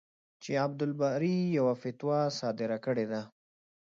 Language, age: Pashto, 30-39